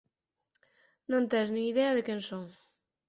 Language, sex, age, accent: Galician, female, 30-39, Normativo (estándar)